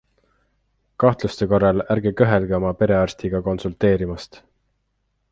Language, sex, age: Estonian, male, 19-29